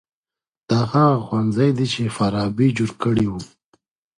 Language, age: Pashto, 30-39